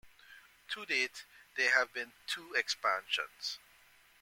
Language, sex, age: English, male, 40-49